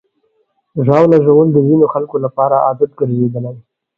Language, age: Pashto, 40-49